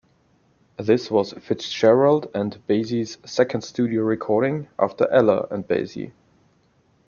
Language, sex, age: English, male, 30-39